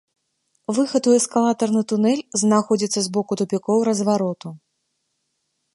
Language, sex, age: Belarusian, female, 30-39